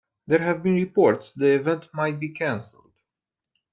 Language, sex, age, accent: English, male, 30-39, United States English